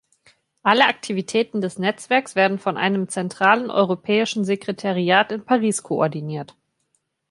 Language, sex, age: German, female, 19-29